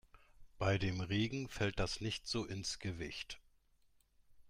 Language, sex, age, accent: German, male, 50-59, Deutschland Deutsch